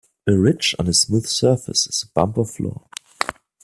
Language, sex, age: English, male, 19-29